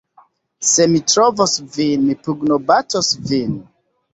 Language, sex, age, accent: Esperanto, male, 30-39, Internacia